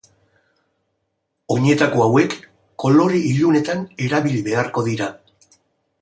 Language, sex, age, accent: Basque, male, 60-69, Mendebalekoa (Araba, Bizkaia, Gipuzkoako mendebaleko herri batzuk)